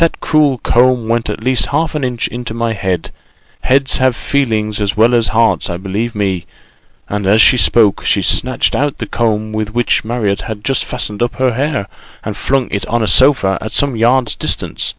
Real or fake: real